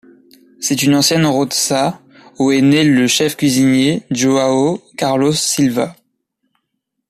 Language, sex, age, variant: French, male, under 19, Français de métropole